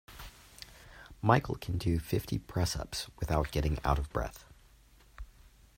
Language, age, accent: English, 40-49, United States English